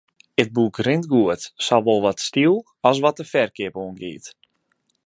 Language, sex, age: Western Frisian, male, 19-29